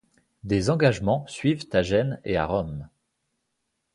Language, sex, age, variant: French, male, 30-39, Français de métropole